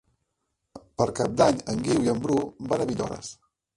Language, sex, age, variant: Catalan, male, 40-49, Central